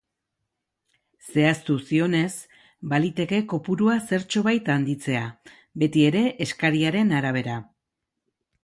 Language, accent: Basque, Erdialdekoa edo Nafarra (Gipuzkoa, Nafarroa)